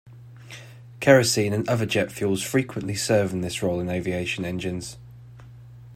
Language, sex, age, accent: English, male, 19-29, England English